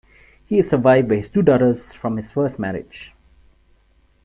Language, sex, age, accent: English, male, 30-39, India and South Asia (India, Pakistan, Sri Lanka)